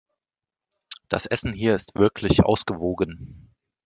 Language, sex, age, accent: German, male, 30-39, Deutschland Deutsch